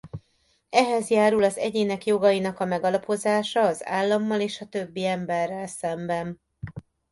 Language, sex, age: Hungarian, female, 40-49